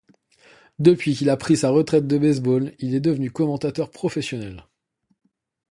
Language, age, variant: French, 30-39, Français de métropole